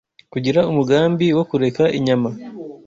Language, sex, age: Kinyarwanda, male, 19-29